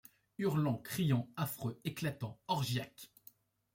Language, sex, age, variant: French, male, 30-39, Français de métropole